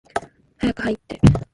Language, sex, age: Japanese, female, 19-29